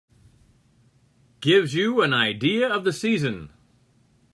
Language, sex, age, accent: English, male, 60-69, United States English